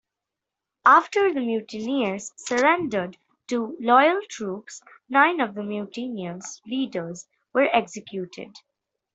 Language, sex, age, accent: English, female, under 19, India and South Asia (India, Pakistan, Sri Lanka)